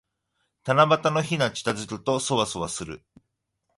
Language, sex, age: Japanese, male, 40-49